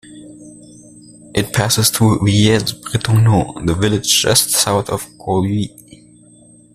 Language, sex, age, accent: English, male, 19-29, United States English